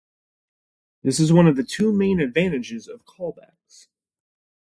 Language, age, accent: English, 19-29, United States English